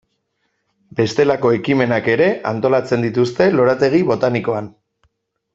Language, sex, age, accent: Basque, male, 30-39, Erdialdekoa edo Nafarra (Gipuzkoa, Nafarroa)